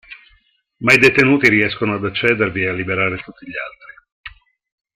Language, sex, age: Italian, male, 60-69